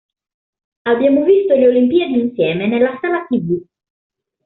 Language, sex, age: Italian, female, 19-29